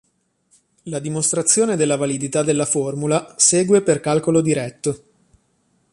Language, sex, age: Italian, male, 30-39